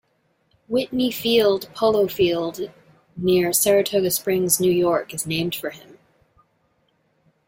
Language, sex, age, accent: English, female, 30-39, United States English